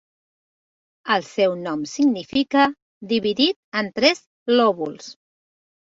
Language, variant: Catalan, Central